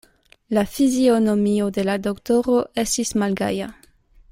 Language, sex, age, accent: Esperanto, female, 19-29, Internacia